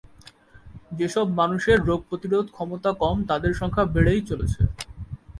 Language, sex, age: Bengali, male, 19-29